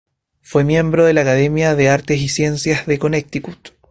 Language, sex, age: Spanish, male, 19-29